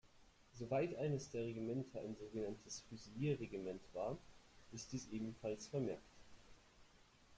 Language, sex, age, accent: German, male, 19-29, Deutschland Deutsch